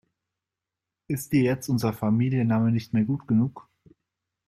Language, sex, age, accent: German, male, 30-39, Deutschland Deutsch